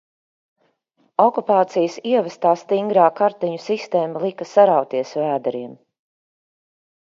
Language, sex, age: Latvian, female, 40-49